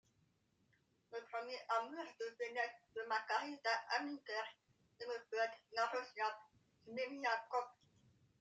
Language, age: French, 30-39